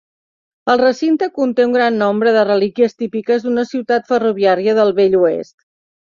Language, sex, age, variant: Catalan, female, 60-69, Central